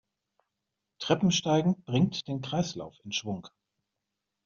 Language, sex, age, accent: German, male, 50-59, Deutschland Deutsch